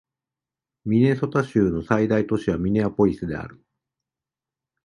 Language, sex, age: Japanese, male, 40-49